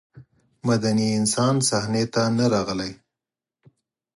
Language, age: Pashto, 30-39